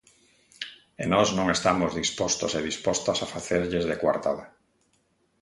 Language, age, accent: Galician, 50-59, Atlántico (seseo e gheada)